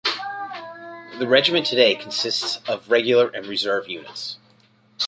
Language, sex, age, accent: English, male, 40-49, Canadian English